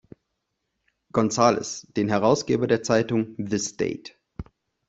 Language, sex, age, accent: German, male, 19-29, Deutschland Deutsch